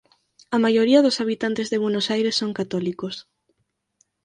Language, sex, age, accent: Galician, female, under 19, Normativo (estándar)